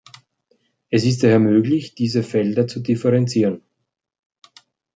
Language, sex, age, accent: German, male, 40-49, Österreichisches Deutsch